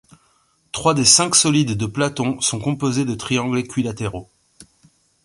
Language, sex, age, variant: French, male, 40-49, Français de métropole